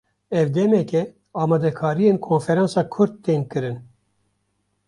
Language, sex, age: Kurdish, male, 50-59